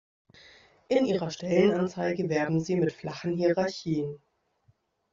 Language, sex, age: German, female, 30-39